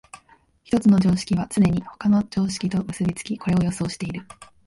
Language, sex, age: Japanese, female, 19-29